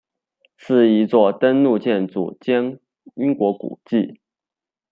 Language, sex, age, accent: Chinese, male, 19-29, 出生地：四川省